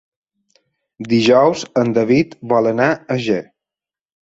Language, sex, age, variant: Catalan, male, 30-39, Balear